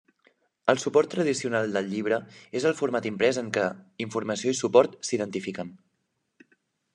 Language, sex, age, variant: Catalan, male, 19-29, Central